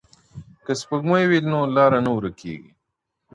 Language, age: Pashto, 30-39